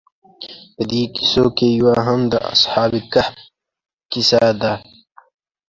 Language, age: Pashto, 19-29